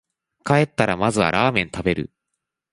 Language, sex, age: Japanese, male, 19-29